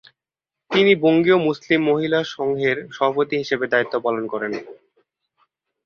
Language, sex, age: Bengali, male, 19-29